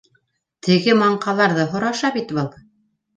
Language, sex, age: Bashkir, female, 50-59